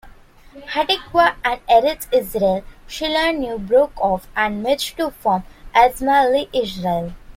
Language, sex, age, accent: English, female, 19-29, India and South Asia (India, Pakistan, Sri Lanka)